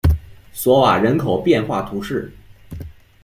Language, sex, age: Chinese, male, under 19